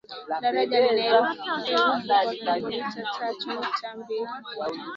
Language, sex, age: Swahili, female, 19-29